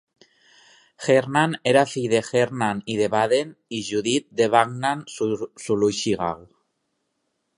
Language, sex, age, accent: Catalan, male, 30-39, valencià